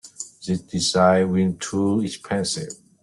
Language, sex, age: English, male, 40-49